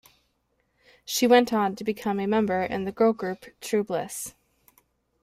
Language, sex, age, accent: English, female, 19-29, England English